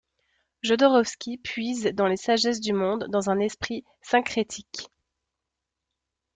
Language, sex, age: French, female, 19-29